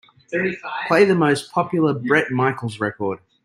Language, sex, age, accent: English, male, 30-39, Australian English